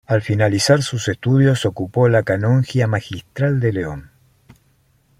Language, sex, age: Spanish, male, 50-59